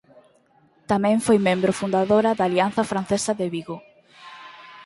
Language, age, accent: Galician, 19-29, Normativo (estándar)